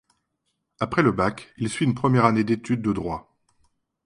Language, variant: French, Français de métropole